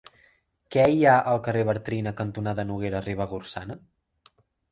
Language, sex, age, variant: Catalan, male, 19-29, Central